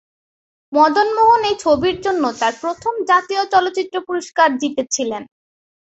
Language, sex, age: Bengali, female, under 19